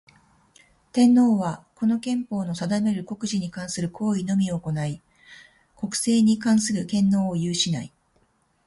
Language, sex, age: Japanese, female, 40-49